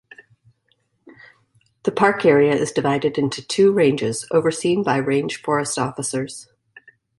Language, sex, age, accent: English, female, 40-49, United States English